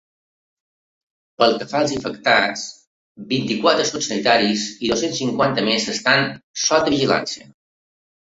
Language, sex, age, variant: Catalan, male, 50-59, Balear